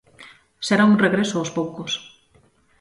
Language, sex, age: Galician, female, 30-39